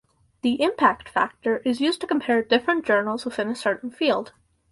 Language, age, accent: English, under 19, Canadian English